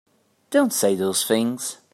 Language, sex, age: English, male, 30-39